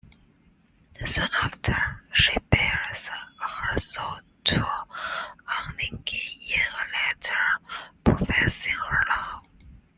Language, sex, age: English, female, 30-39